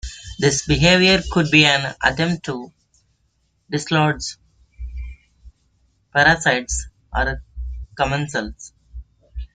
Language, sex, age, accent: English, male, 19-29, India and South Asia (India, Pakistan, Sri Lanka)